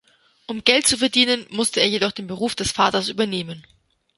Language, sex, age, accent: German, female, 30-39, Deutschland Deutsch